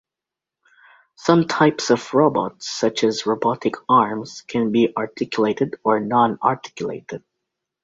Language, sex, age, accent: English, male, under 19, England English